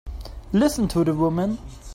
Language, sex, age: English, male, 19-29